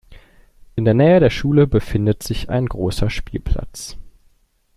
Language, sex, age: German, male, 19-29